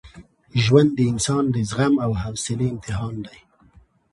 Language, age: Pashto, 30-39